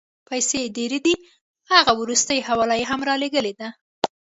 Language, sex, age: Pashto, female, 19-29